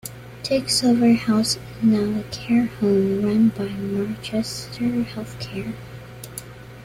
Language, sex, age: English, female, under 19